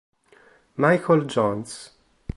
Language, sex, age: Italian, male, 19-29